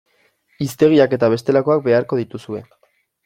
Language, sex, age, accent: Basque, male, 19-29, Erdialdekoa edo Nafarra (Gipuzkoa, Nafarroa)